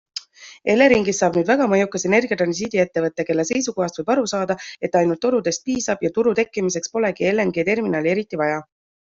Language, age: Estonian, 19-29